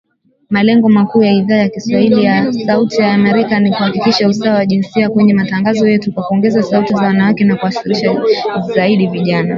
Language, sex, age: Swahili, female, 19-29